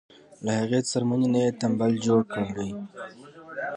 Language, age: Pashto, 19-29